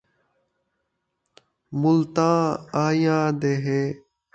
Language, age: Saraiki, under 19